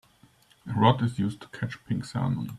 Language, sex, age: English, male, 40-49